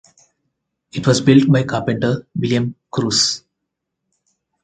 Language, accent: English, India and South Asia (India, Pakistan, Sri Lanka)